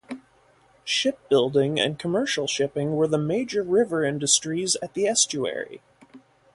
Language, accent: English, United States English